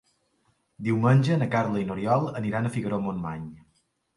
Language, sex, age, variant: Catalan, male, 50-59, Balear